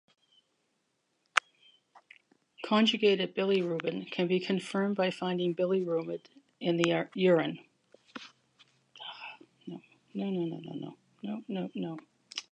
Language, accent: English, Canadian English